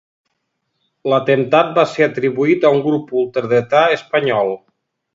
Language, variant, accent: Catalan, Nord-Occidental, nord-occidental